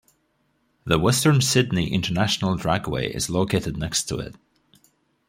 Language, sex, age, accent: English, male, 30-39, United States English